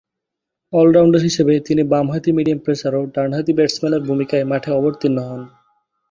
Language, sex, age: Bengali, male, 19-29